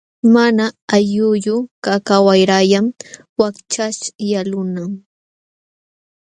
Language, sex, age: Jauja Wanca Quechua, female, 19-29